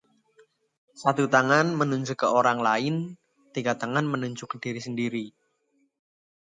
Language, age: Indonesian, 19-29